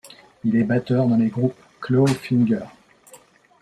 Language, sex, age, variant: French, male, 40-49, Français de métropole